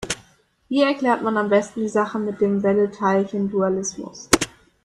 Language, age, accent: German, 19-29, Deutschland Deutsch